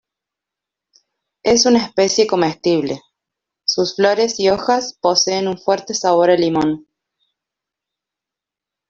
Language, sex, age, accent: Spanish, female, 19-29, Rioplatense: Argentina, Uruguay, este de Bolivia, Paraguay